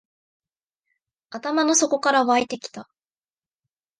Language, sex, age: Japanese, female, 19-29